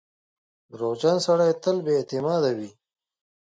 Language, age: Pashto, 30-39